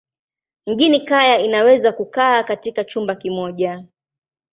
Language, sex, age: Swahili, female, 19-29